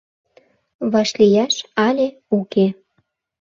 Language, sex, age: Mari, female, 19-29